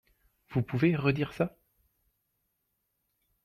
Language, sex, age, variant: French, male, 30-39, Français de métropole